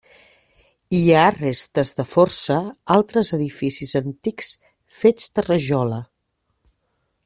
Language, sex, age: Catalan, female, 40-49